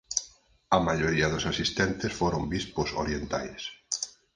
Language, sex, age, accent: Galician, male, 40-49, Oriental (común en zona oriental)